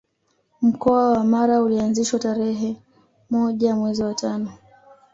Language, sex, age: Swahili, female, 19-29